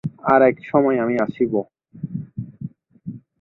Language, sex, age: Bengali, male, 19-29